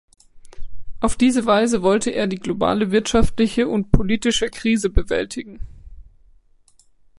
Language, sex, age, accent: German, female, 19-29, Deutschland Deutsch